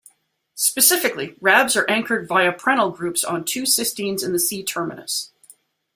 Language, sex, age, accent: English, female, 50-59, United States English